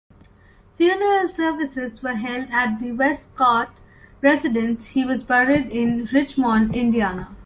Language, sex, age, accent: English, female, 19-29, India and South Asia (India, Pakistan, Sri Lanka)